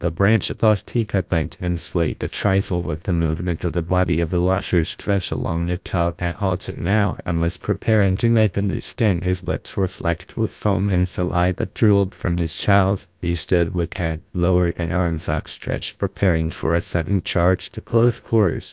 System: TTS, GlowTTS